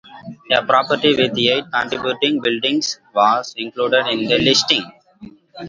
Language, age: English, 19-29